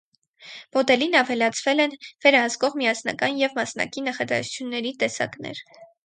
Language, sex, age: Armenian, female, under 19